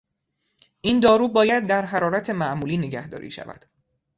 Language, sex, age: Persian, male, 19-29